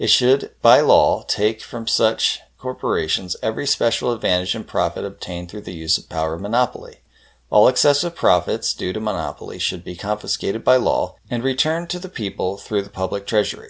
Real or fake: real